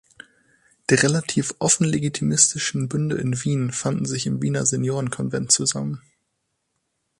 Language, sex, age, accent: German, female, 19-29, Deutschland Deutsch